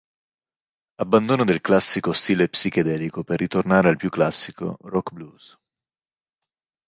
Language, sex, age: Italian, male, 19-29